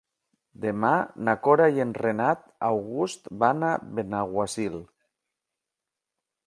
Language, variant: Catalan, Septentrional